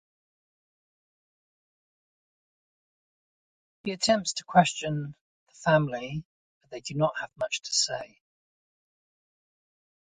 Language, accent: English, England English